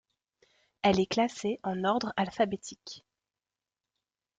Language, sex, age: French, female, 19-29